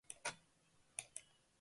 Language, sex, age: Basque, female, 50-59